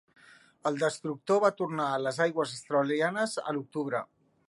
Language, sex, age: Catalan, male, 40-49